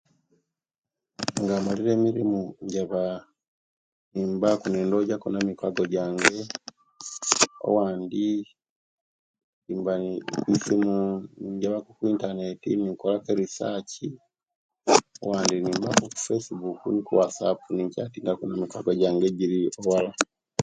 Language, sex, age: Kenyi, male, 30-39